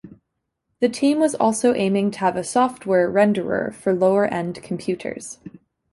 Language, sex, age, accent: English, female, 19-29, Canadian English